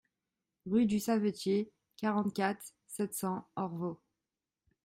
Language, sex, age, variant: French, female, 19-29, Français de métropole